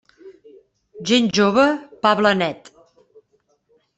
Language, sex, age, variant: Catalan, female, 40-49, Central